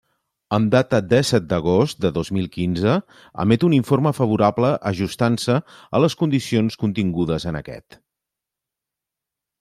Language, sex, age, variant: Catalan, male, 40-49, Central